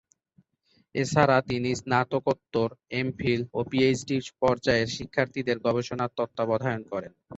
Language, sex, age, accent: Bengali, male, 19-29, Native; শুদ্ধ